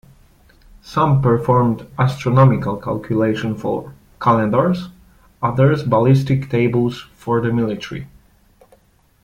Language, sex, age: English, male, 19-29